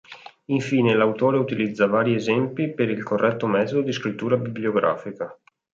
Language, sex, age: Italian, male, 19-29